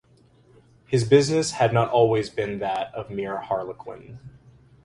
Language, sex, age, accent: English, male, 19-29, United States English